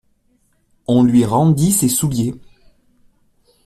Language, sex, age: French, male, 40-49